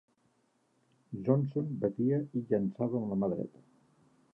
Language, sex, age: Catalan, male, 60-69